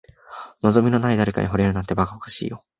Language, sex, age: Japanese, male, 19-29